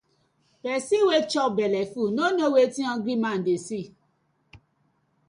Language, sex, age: Nigerian Pidgin, female, 40-49